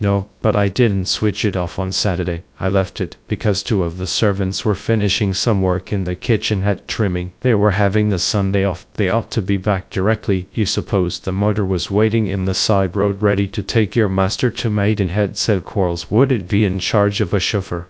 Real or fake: fake